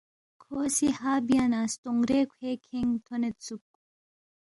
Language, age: Balti, 19-29